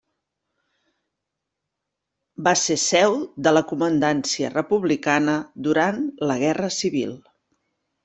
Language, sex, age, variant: Catalan, female, 50-59, Central